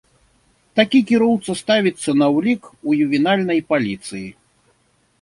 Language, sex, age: Belarusian, male, 50-59